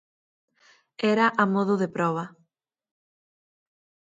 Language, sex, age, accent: Galician, female, 30-39, Normativo (estándar)